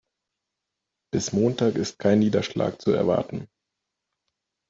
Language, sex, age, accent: German, male, 30-39, Deutschland Deutsch